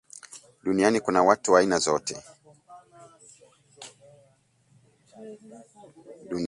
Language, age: Swahili, 30-39